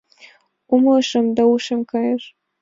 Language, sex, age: Mari, female, under 19